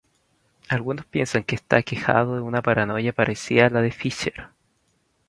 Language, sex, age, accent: Spanish, female, 19-29, Chileno: Chile, Cuyo